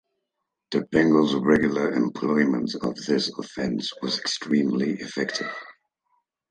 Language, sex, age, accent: English, male, 19-29, England English